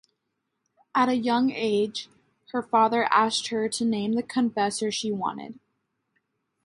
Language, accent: English, United States English